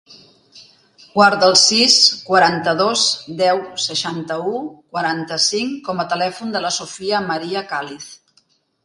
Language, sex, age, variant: Catalan, female, 50-59, Central